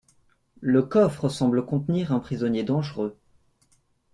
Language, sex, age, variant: French, male, 19-29, Français de métropole